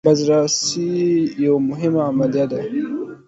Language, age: Pashto, 19-29